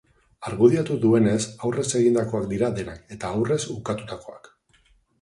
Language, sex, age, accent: Basque, male, 30-39, Mendebalekoa (Araba, Bizkaia, Gipuzkoako mendebaleko herri batzuk)